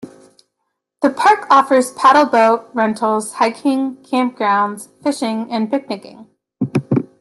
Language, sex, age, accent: English, female, 19-29, Canadian English